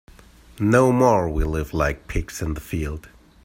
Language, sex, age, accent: English, male, 30-39, England English